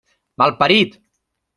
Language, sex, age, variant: Catalan, male, 30-39, Nord-Occidental